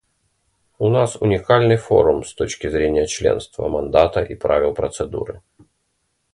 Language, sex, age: Russian, male, 30-39